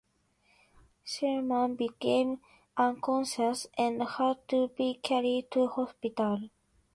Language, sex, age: English, female, 19-29